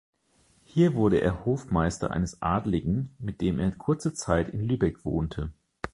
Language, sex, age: German, male, 40-49